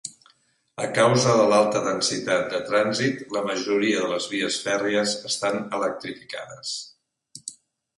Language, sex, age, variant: Catalan, male, 60-69, Central